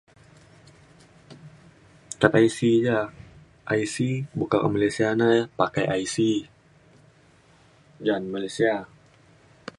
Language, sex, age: Mainstream Kenyah, female, 19-29